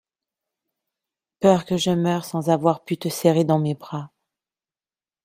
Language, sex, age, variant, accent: French, female, 40-49, Français d'Amérique du Nord, Français du Canada